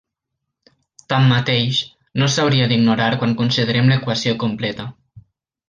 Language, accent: Catalan, valencià